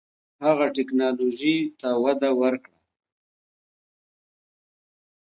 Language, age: Pashto, 30-39